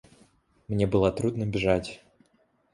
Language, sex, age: Russian, male, 19-29